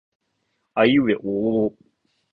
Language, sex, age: Japanese, male, 19-29